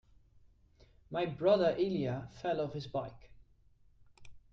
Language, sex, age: English, male, under 19